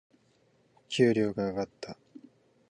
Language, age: Japanese, 19-29